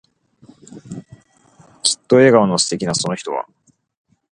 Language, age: Japanese, 19-29